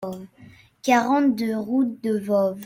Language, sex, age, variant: French, female, under 19, Français de métropole